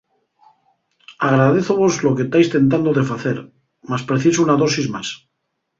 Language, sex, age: Asturian, male, 50-59